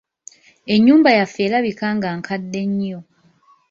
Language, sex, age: Ganda, female, 19-29